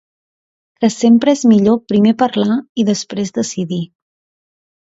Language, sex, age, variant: Catalan, female, 19-29, Central